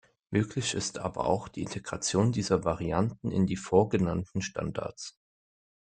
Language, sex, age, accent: German, male, 19-29, Deutschland Deutsch